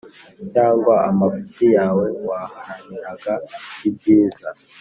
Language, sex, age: Kinyarwanda, male, under 19